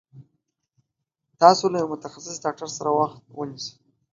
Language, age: Pashto, 19-29